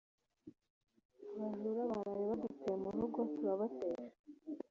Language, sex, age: Kinyarwanda, female, 19-29